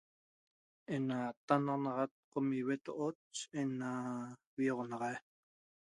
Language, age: Toba, 30-39